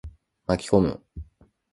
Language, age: Japanese, 19-29